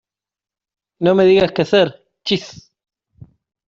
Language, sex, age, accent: Spanish, male, 30-39, Rioplatense: Argentina, Uruguay, este de Bolivia, Paraguay